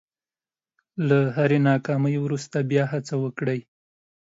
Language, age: Pashto, 19-29